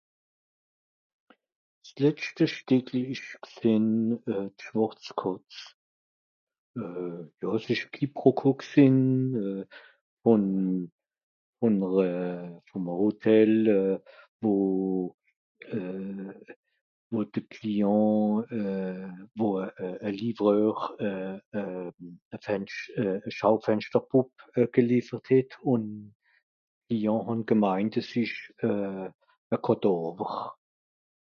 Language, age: Swiss German, 60-69